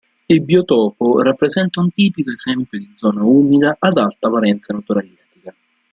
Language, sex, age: Italian, male, 19-29